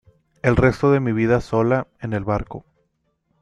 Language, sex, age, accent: Spanish, male, 30-39, México